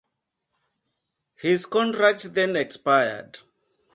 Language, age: English, 50-59